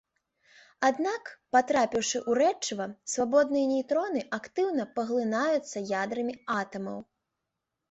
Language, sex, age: Belarusian, female, under 19